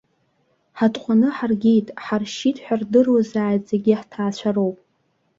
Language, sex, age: Abkhazian, female, under 19